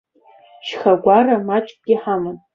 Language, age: Abkhazian, under 19